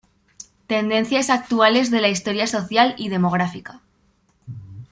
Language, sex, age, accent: Spanish, female, under 19, España: Norte peninsular (Asturias, Castilla y León, Cantabria, País Vasco, Navarra, Aragón, La Rioja, Guadalajara, Cuenca)